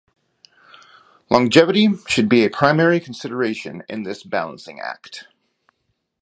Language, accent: English, United States English